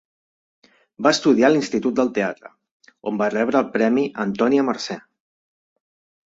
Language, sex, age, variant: Catalan, male, 30-39, Central